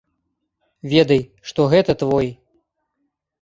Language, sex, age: Belarusian, male, 19-29